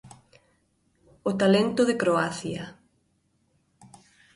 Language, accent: Galician, Normativo (estándar)